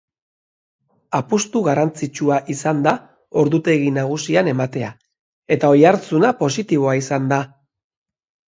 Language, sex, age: Basque, male, 50-59